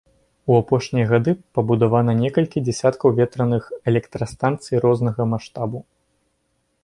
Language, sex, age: Belarusian, male, under 19